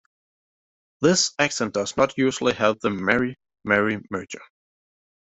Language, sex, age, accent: English, male, 30-39, United States English